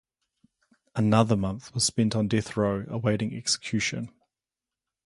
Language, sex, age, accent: English, male, 40-49, New Zealand English